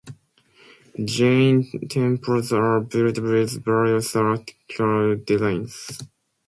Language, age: English, 19-29